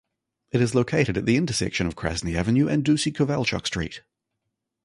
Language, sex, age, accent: English, male, 30-39, New Zealand English